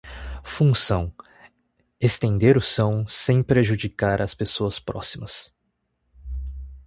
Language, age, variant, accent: Portuguese, 19-29, Portuguese (Brasil), Paulista